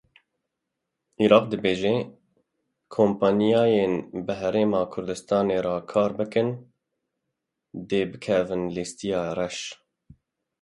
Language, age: Kurdish, 30-39